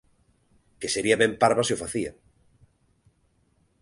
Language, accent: Galician, Normativo (estándar)